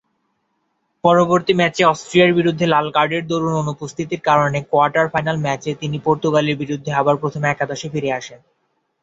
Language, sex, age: Bengali, male, 19-29